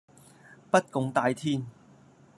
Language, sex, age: Cantonese, male, 40-49